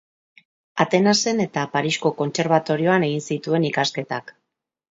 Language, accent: Basque, Mendebalekoa (Araba, Bizkaia, Gipuzkoako mendebaleko herri batzuk)